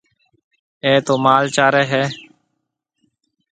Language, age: Marwari (Pakistan), 40-49